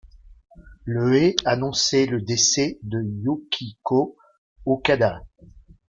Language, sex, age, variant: French, male, 50-59, Français de métropole